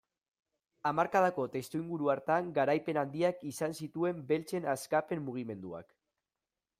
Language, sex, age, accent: Basque, male, 19-29, Mendebalekoa (Araba, Bizkaia, Gipuzkoako mendebaleko herri batzuk)